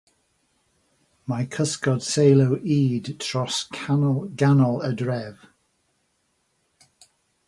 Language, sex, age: Welsh, male, 60-69